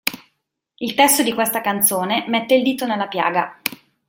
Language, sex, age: Italian, female, 30-39